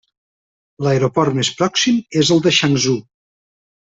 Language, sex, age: Catalan, male, 40-49